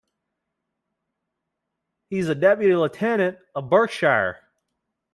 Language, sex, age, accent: English, male, 19-29, United States English